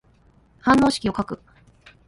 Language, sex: Japanese, female